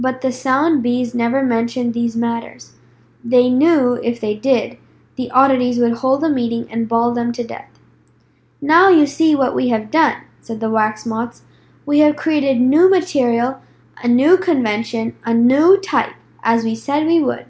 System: none